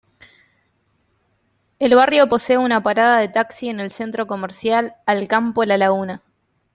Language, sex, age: Spanish, female, 19-29